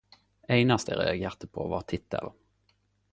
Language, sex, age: Norwegian Nynorsk, male, 19-29